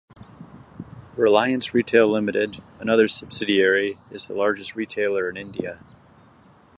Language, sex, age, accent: English, male, 30-39, United States English